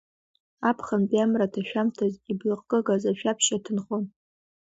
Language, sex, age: Abkhazian, female, 30-39